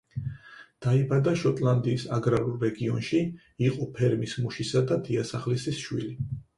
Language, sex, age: Georgian, male, 30-39